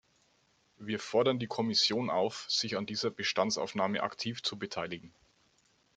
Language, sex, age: German, male, 30-39